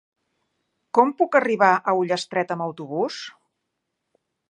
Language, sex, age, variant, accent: Catalan, female, 50-59, Central, Barceloní